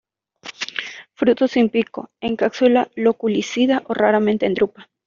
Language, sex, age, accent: Spanish, female, 19-29, América central